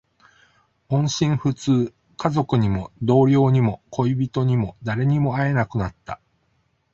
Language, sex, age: Japanese, male, 40-49